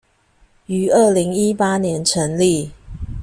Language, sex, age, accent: Chinese, female, 40-49, 出生地：臺南市